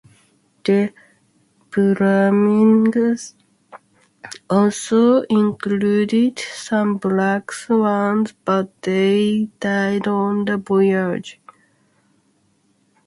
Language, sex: English, female